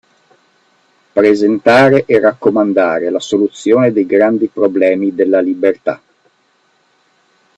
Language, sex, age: Italian, male, 40-49